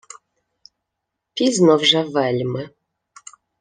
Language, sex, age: Ukrainian, female, 30-39